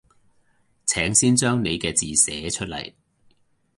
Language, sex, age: Cantonese, male, 40-49